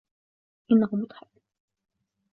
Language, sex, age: Arabic, female, 19-29